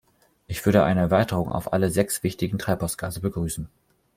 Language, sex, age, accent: German, male, 19-29, Deutschland Deutsch